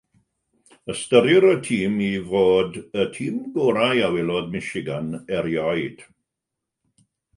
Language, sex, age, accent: Welsh, male, 50-59, Y Deyrnas Unedig Cymraeg